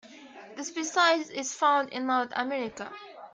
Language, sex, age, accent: English, female, 19-29, United States English